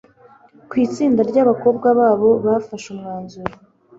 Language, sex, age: Kinyarwanda, female, 19-29